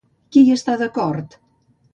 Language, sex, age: Catalan, female, 70-79